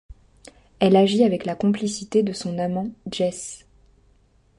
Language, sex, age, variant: French, female, 19-29, Français de métropole